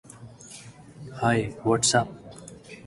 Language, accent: English, India and South Asia (India, Pakistan, Sri Lanka)